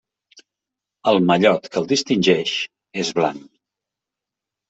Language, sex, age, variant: Catalan, male, 50-59, Central